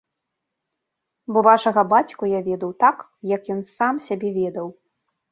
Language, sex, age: Belarusian, female, 30-39